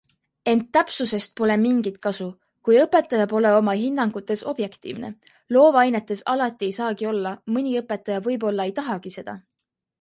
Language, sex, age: Estonian, female, 19-29